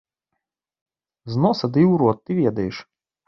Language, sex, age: Belarusian, male, 30-39